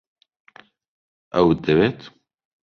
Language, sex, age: Central Kurdish, male, under 19